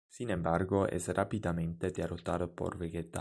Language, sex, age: Spanish, male, 19-29